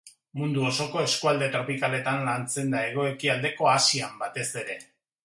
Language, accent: Basque, Erdialdekoa edo Nafarra (Gipuzkoa, Nafarroa)